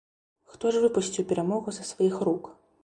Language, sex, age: Belarusian, female, 19-29